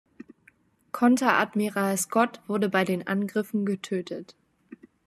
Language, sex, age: German, female, 19-29